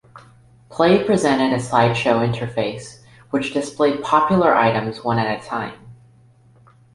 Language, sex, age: English, male, under 19